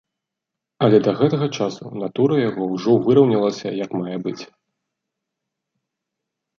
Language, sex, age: Belarusian, male, 30-39